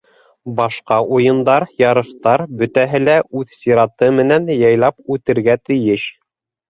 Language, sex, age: Bashkir, male, 30-39